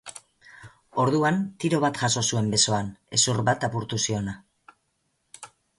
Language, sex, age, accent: Basque, female, 40-49, Mendebalekoa (Araba, Bizkaia, Gipuzkoako mendebaleko herri batzuk)